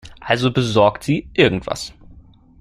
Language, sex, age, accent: German, male, 19-29, Deutschland Deutsch